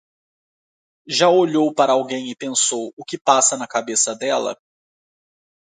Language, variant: Portuguese, Portuguese (Brasil)